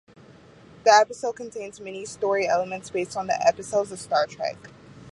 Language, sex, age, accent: English, female, 19-29, United States English